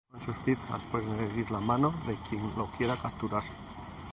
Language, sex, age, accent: Spanish, male, 40-49, España: Norte peninsular (Asturias, Castilla y León, Cantabria, País Vasco, Navarra, Aragón, La Rioja, Guadalajara, Cuenca)